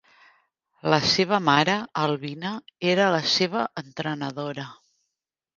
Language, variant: Catalan, Central